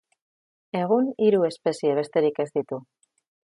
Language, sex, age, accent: Basque, female, 40-49, Mendebalekoa (Araba, Bizkaia, Gipuzkoako mendebaleko herri batzuk)